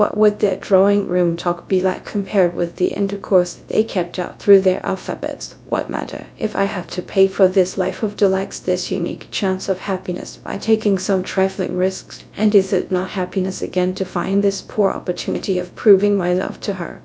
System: TTS, GradTTS